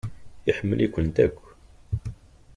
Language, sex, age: Kabyle, male, 40-49